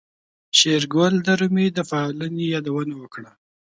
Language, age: Pashto, 19-29